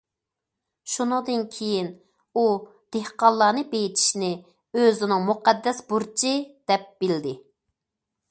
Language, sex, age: Uyghur, female, 40-49